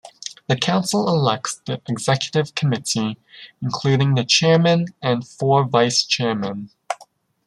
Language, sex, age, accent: English, male, 19-29, Canadian English